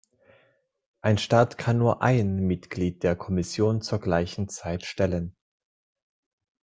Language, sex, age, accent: German, male, 19-29, Schweizerdeutsch